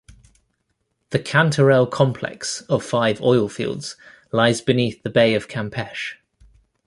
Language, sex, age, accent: English, male, 30-39, England English